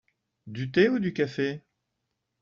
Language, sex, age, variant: French, male, 40-49, Français de métropole